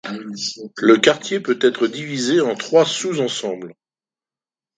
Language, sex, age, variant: French, male, 60-69, Français de métropole